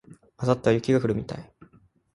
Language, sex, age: Japanese, male, 19-29